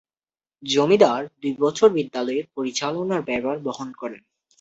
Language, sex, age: Bengali, male, under 19